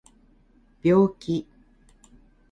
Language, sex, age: Japanese, female, 50-59